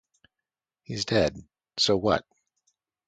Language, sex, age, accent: English, male, 30-39, United States English